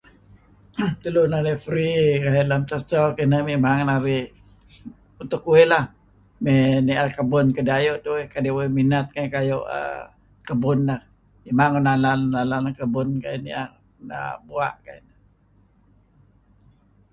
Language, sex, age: Kelabit, male, 70-79